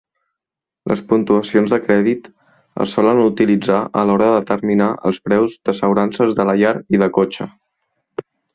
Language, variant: Catalan, Central